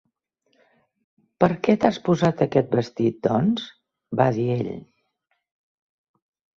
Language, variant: Catalan, Central